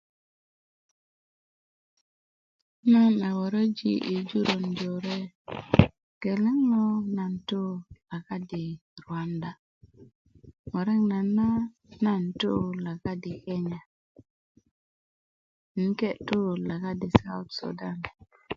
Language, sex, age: Kuku, female, 40-49